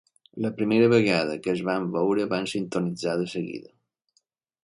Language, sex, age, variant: Catalan, male, 50-59, Balear